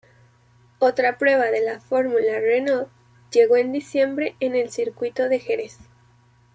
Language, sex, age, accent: Spanish, female, 19-29, México